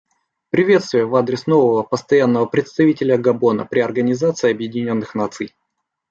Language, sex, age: Russian, male, 19-29